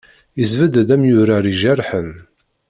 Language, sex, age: Kabyle, male, 50-59